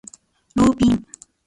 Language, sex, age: Japanese, female, 30-39